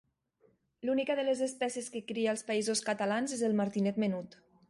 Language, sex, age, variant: Catalan, female, 30-39, Nord-Occidental